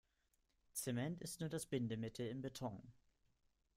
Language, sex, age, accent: German, male, 19-29, Deutschland Deutsch